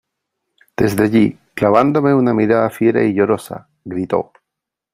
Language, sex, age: Spanish, male, 50-59